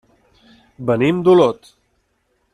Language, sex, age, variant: Catalan, male, 30-39, Nord-Occidental